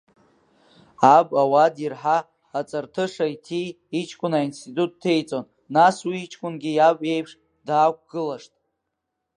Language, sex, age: Abkhazian, female, 30-39